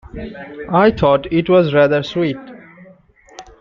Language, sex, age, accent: English, male, 19-29, India and South Asia (India, Pakistan, Sri Lanka)